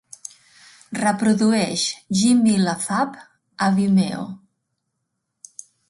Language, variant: Catalan, Central